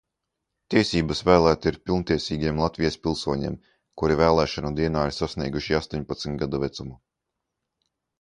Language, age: Latvian, 19-29